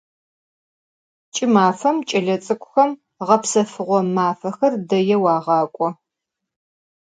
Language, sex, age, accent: Adyghe, female, 40-49, Кıэмгуй (Çemguy)